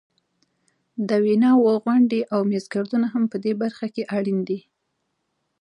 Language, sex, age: Pashto, female, 19-29